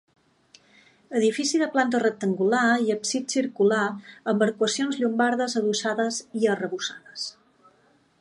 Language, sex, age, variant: Catalan, female, 40-49, Balear